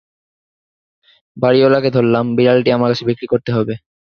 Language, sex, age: Bengali, male, under 19